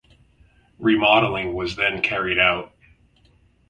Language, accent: English, United States English